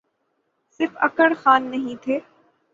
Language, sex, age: Urdu, female, 19-29